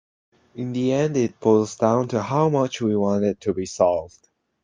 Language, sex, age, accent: English, male, 19-29, United States English